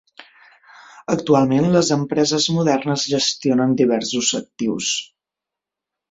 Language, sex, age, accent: Catalan, female, 19-29, central; septentrional